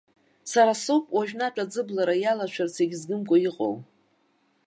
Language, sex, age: Abkhazian, female, 50-59